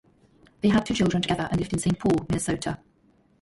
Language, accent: English, England English